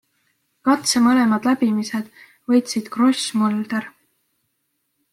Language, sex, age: Estonian, female, 19-29